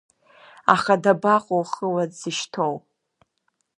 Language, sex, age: Abkhazian, female, under 19